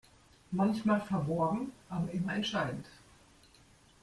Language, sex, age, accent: German, female, 50-59, Deutschland Deutsch